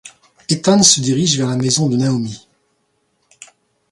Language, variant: French, Français de métropole